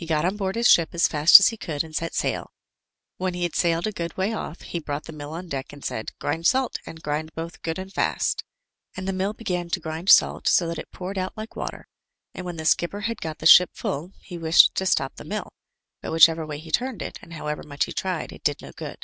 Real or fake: real